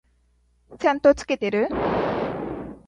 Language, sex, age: Japanese, female, 19-29